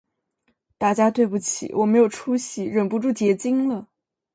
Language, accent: Chinese, 出生地：江苏省